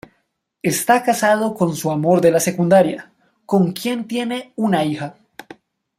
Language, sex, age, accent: Spanish, male, 19-29, Andino-Pacífico: Colombia, Perú, Ecuador, oeste de Bolivia y Venezuela andina